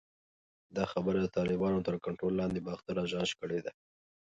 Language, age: Pashto, 30-39